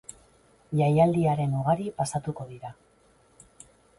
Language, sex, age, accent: Basque, female, 50-59, Mendebalekoa (Araba, Bizkaia, Gipuzkoako mendebaleko herri batzuk)